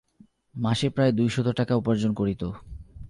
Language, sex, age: Bengali, male, 19-29